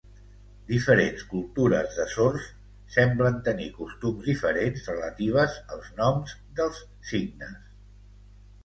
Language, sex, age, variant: Catalan, male, 60-69, Central